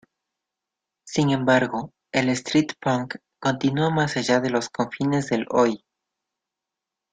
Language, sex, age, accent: Spanish, male, 19-29, Andino-Pacífico: Colombia, Perú, Ecuador, oeste de Bolivia y Venezuela andina